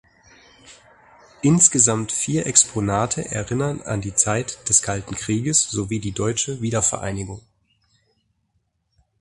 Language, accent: German, Deutschland Deutsch